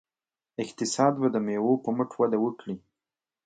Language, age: Pashto, 19-29